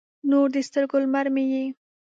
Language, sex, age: Pashto, female, 19-29